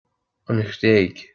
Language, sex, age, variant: Irish, male, 30-39, Gaeilge Chonnacht